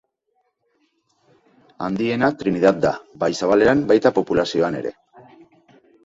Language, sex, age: Basque, male, 40-49